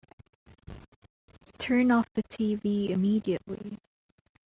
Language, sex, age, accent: English, female, 19-29, United States English